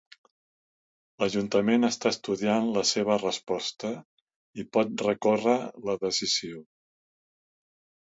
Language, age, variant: Catalan, 60-69, Central